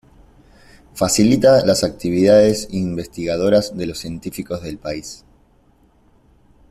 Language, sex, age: Spanish, male, 19-29